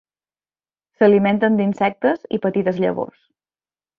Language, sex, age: Catalan, female, 30-39